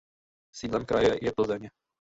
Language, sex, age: Czech, male, under 19